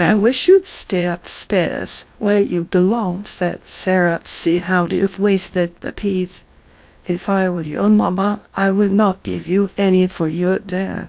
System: TTS, GlowTTS